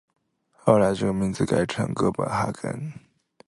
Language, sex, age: Chinese, male, 19-29